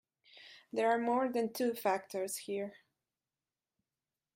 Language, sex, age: English, female, 19-29